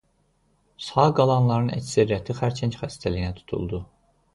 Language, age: Azerbaijani, 30-39